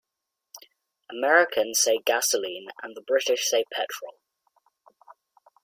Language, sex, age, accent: English, male, 19-29, England English